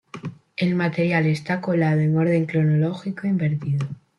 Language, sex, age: Spanish, female, 19-29